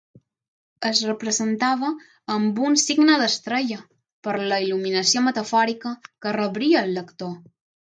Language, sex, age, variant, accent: Catalan, female, under 19, Balear, balear; mallorquí